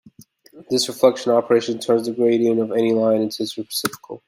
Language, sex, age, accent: English, male, 19-29, United States English